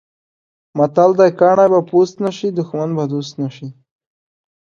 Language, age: Pashto, under 19